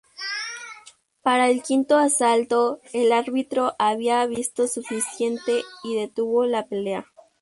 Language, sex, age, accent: Spanish, female, under 19, México